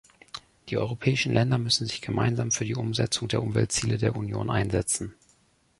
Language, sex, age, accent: German, male, 40-49, Deutschland Deutsch